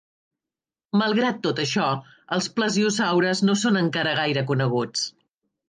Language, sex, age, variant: Catalan, female, 50-59, Central